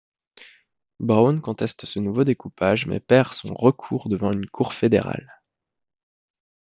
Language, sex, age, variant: French, male, 30-39, Français de métropole